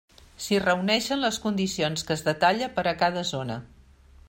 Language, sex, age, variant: Catalan, female, 60-69, Central